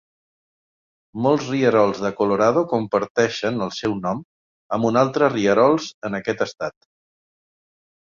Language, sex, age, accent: Catalan, male, 50-59, Neutre